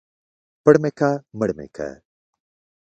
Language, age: Pashto, 50-59